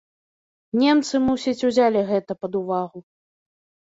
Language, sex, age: Belarusian, female, 19-29